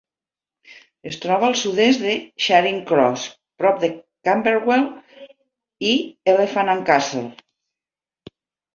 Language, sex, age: Catalan, female, 50-59